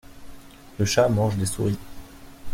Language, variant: French, Français de métropole